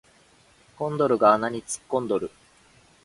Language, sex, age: Japanese, male, 19-29